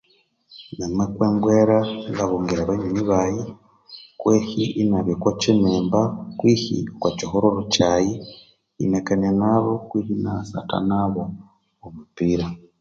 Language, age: Konzo, 19-29